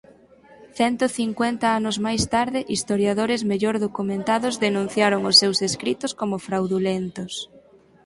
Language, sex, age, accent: Galician, female, 19-29, Normativo (estándar)